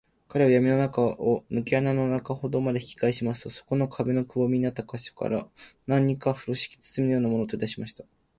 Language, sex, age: Japanese, male, 19-29